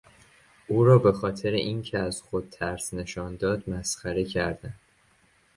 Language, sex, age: Persian, male, under 19